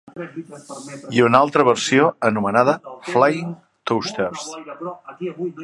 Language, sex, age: Catalan, male, 50-59